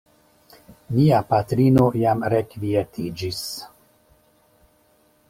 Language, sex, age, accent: Esperanto, male, 50-59, Internacia